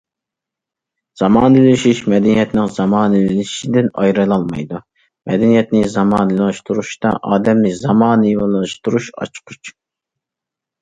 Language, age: Uyghur, under 19